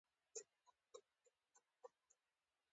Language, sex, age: Pashto, female, 19-29